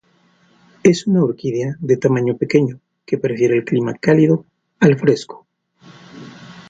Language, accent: Spanish, México